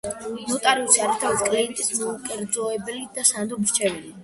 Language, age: Georgian, 19-29